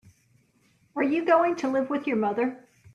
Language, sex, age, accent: English, female, 50-59, United States English